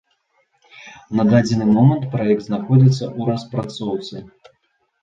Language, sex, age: Belarusian, male, 19-29